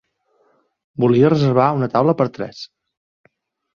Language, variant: Catalan, Central